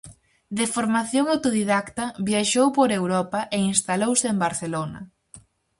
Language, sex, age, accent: Galician, female, under 19, Central (gheada)